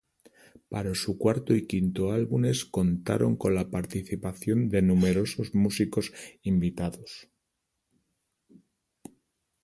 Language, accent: Spanish, España: Centro-Sur peninsular (Madrid, Toledo, Castilla-La Mancha)